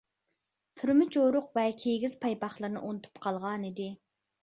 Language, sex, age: Uyghur, female, 19-29